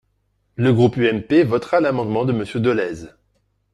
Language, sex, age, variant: French, male, 40-49, Français de métropole